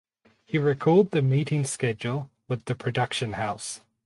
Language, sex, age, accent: English, male, 30-39, New Zealand English